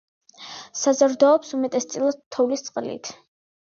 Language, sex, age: Georgian, female, under 19